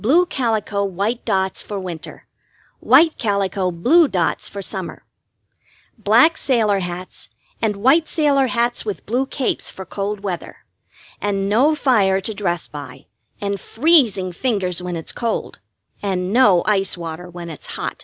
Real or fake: real